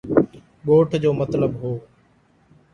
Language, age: Sindhi, under 19